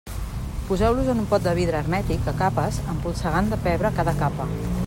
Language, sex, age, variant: Catalan, female, 50-59, Central